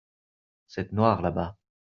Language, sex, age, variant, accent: French, male, 30-39, Français d'Europe, Français de Belgique